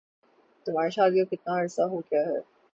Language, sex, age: Urdu, female, 19-29